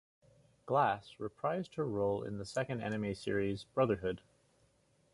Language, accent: English, Canadian English